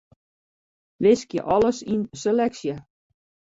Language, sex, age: Western Frisian, female, 50-59